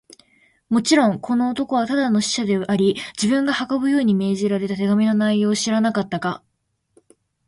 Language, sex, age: Japanese, female, 19-29